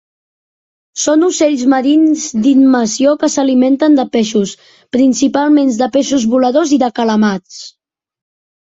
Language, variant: Catalan, Central